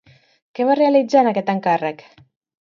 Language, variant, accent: Catalan, Central, central